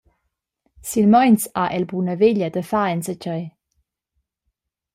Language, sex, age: Romansh, female, 19-29